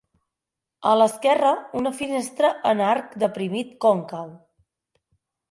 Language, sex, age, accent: Catalan, female, 30-39, Oriental